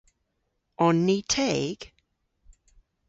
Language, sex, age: Cornish, female, 40-49